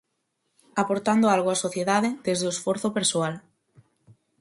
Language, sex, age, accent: Galician, female, 19-29, Normativo (estándar)